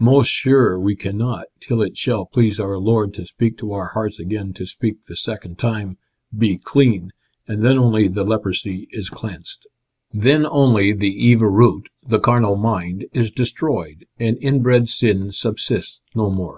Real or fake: real